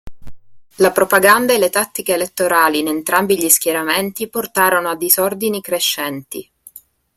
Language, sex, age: Italian, female, 19-29